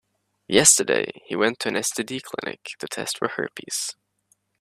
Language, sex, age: English, male, under 19